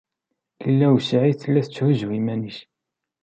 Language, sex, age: Kabyle, male, 19-29